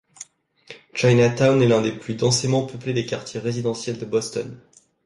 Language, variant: French, Français de métropole